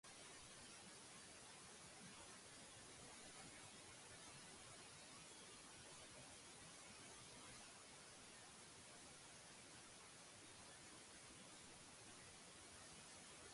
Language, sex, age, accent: English, female, 19-29, England English